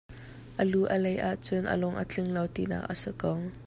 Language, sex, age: Hakha Chin, female, under 19